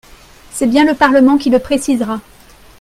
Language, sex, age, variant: French, female, 19-29, Français de métropole